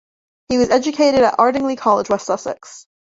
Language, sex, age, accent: English, female, 19-29, England English